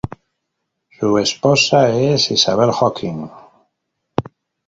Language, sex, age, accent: Spanish, male, 50-59, España: Norte peninsular (Asturias, Castilla y León, Cantabria, País Vasco, Navarra, Aragón, La Rioja, Guadalajara, Cuenca)